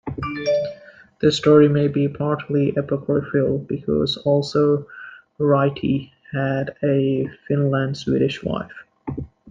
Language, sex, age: English, male, 19-29